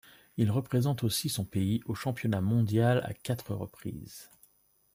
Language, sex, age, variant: French, male, 30-39, Français de métropole